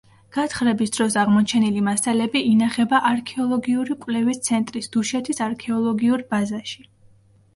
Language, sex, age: Georgian, female, 19-29